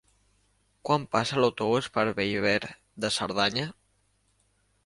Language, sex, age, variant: Catalan, male, under 19, Balear